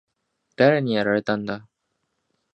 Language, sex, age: Japanese, male, under 19